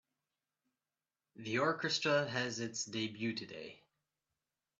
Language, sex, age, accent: English, male, 19-29, United States English